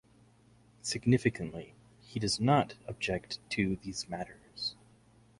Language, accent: English, United States English